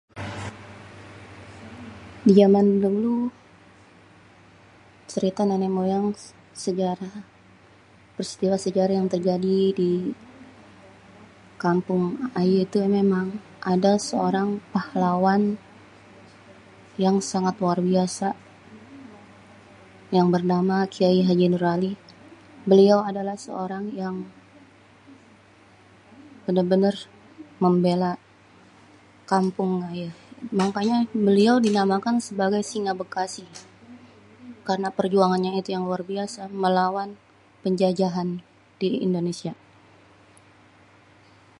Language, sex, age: Betawi, male, 30-39